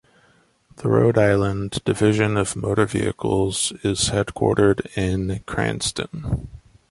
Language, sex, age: English, male, 19-29